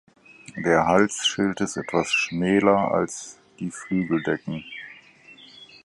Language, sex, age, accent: German, male, 50-59, Deutschland Deutsch